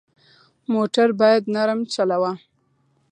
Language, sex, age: Pashto, female, 19-29